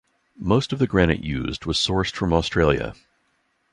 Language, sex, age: English, male, 60-69